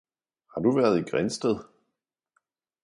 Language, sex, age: Danish, male, 40-49